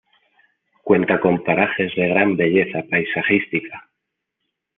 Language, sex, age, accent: Spanish, male, 30-39, España: Centro-Sur peninsular (Madrid, Toledo, Castilla-La Mancha)